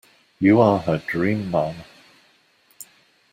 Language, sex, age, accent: English, male, 60-69, England English